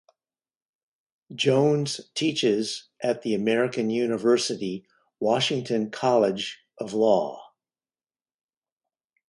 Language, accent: English, United States English